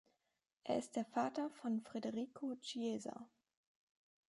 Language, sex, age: German, female, 19-29